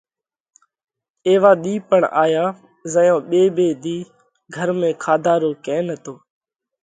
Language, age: Parkari Koli, 19-29